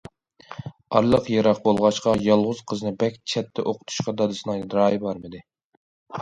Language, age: Uyghur, 19-29